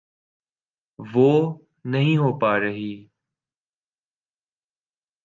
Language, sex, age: Urdu, male, 19-29